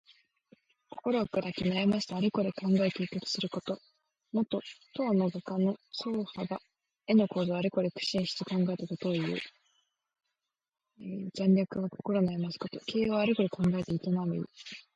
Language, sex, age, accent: Japanese, female, 19-29, 標準語